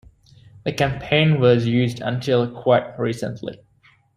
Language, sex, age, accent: English, male, 19-29, United States English